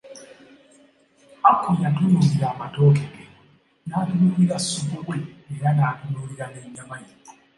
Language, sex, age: Ganda, male, 19-29